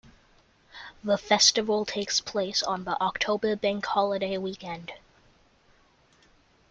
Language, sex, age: English, male, under 19